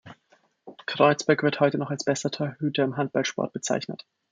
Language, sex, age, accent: German, male, 19-29, Österreichisches Deutsch